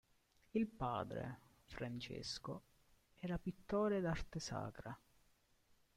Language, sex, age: Italian, male, 19-29